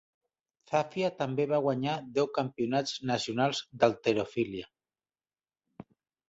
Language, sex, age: Catalan, male, 40-49